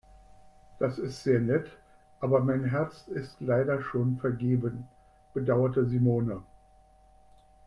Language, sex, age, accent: German, male, 70-79, Deutschland Deutsch